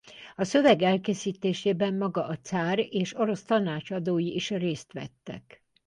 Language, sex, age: Hungarian, female, 70-79